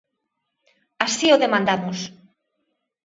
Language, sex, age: Galician, female, 30-39